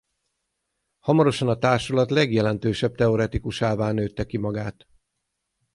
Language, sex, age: Hungarian, male, 40-49